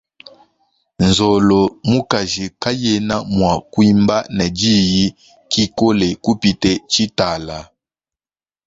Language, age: Luba-Lulua, 19-29